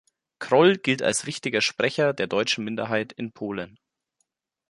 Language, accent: German, Deutschland Deutsch